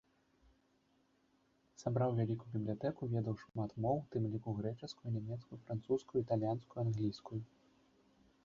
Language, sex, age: Belarusian, male, 19-29